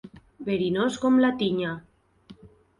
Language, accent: Catalan, valencià